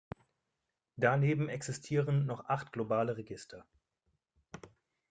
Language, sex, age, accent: German, male, 30-39, Deutschland Deutsch